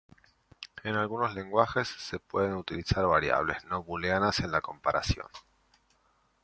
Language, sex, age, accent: Spanish, male, 40-49, Rioplatense: Argentina, Uruguay, este de Bolivia, Paraguay